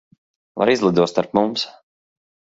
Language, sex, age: Latvian, male, 30-39